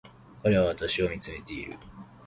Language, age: Japanese, 19-29